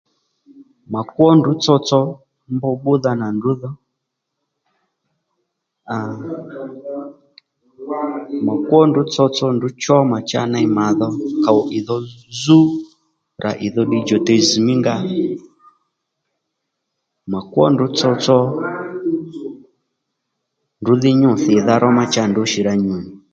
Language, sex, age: Lendu, male, 30-39